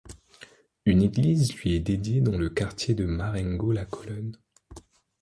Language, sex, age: French, male, 19-29